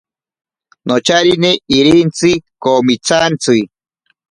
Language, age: Ashéninka Perené, 40-49